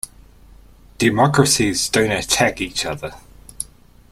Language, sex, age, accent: English, male, 30-39, New Zealand English